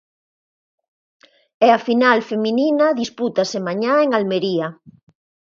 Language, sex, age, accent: Galician, female, 40-49, Normativo (estándar)